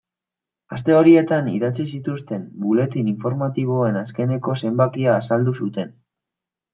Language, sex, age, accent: Basque, male, 19-29, Mendebalekoa (Araba, Bizkaia, Gipuzkoako mendebaleko herri batzuk)